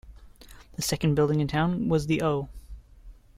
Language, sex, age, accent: English, male, 19-29, Canadian English